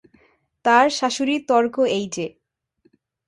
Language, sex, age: Bengali, female, 19-29